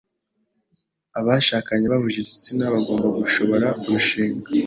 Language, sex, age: Kinyarwanda, male, 19-29